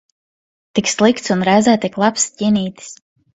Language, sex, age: Latvian, female, 30-39